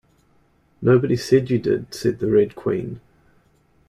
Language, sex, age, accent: English, male, 40-49, New Zealand English